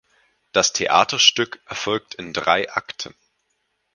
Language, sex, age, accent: German, male, 19-29, Deutschland Deutsch